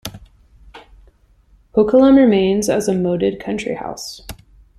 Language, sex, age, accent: English, female, 30-39, United States English